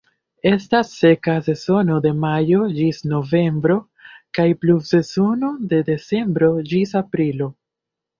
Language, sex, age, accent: Esperanto, male, 19-29, Internacia